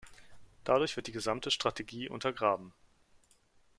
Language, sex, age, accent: German, male, 30-39, Deutschland Deutsch